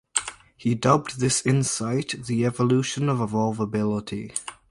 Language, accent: English, Canadian English